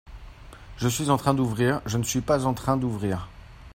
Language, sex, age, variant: French, male, 30-39, Français de métropole